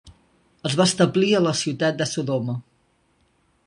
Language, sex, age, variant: Catalan, male, 19-29, Nord-Occidental